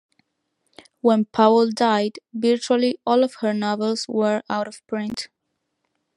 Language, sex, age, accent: English, female, 19-29, United States English